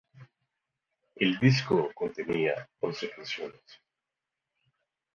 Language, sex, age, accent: Spanish, male, 30-39, América central